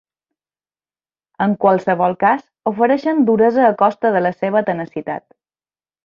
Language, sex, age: Catalan, female, 30-39